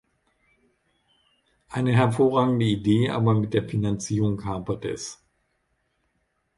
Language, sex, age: German, male, 60-69